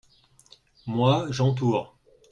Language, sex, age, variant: French, male, 40-49, Français de métropole